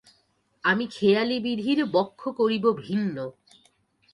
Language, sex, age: Bengali, female, 19-29